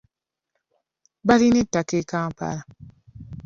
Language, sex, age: Ganda, female, 19-29